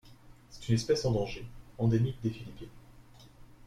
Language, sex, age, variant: French, male, 19-29, Français de métropole